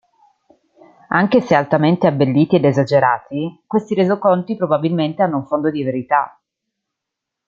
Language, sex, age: Italian, female, 30-39